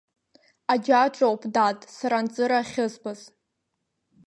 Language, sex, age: Abkhazian, female, under 19